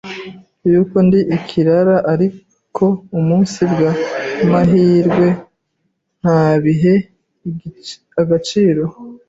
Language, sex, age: Kinyarwanda, female, 30-39